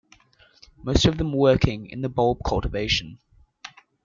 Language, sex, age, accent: English, male, under 19, Australian English